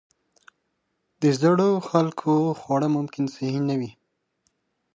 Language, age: Pashto, 19-29